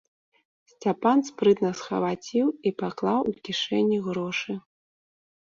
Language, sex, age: Belarusian, female, 40-49